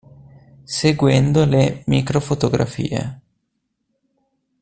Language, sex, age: Italian, male, 19-29